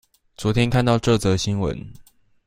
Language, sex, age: Chinese, male, 19-29